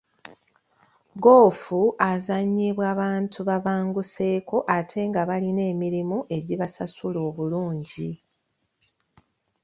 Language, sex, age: Ganda, female, 30-39